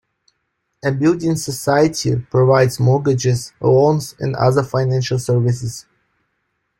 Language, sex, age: English, male, 19-29